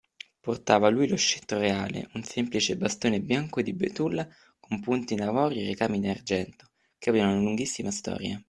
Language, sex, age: Italian, male, 19-29